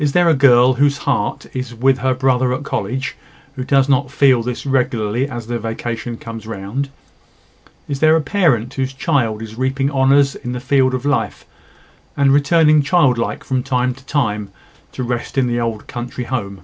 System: none